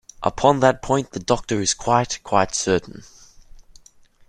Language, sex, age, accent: English, male, under 19, Australian English